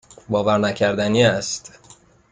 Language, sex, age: Persian, male, 19-29